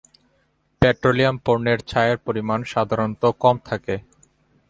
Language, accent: Bengali, Bengali